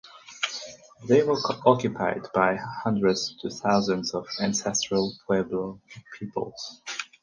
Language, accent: English, United States English